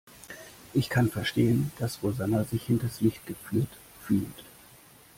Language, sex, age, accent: German, male, 30-39, Deutschland Deutsch